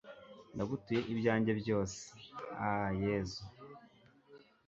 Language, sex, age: Kinyarwanda, male, 19-29